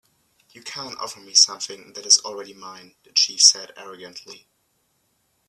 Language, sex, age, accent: English, male, 19-29, United States English